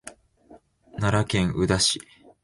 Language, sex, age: Japanese, male, 19-29